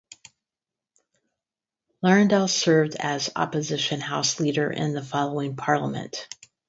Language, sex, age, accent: English, female, 50-59, United States English; Midwestern